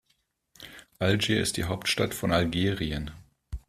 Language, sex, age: German, male, 40-49